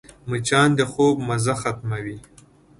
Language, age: Pashto, 19-29